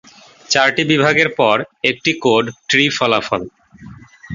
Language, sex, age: Bengali, male, 19-29